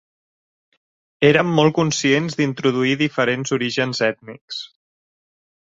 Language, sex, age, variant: Catalan, female, 19-29, Central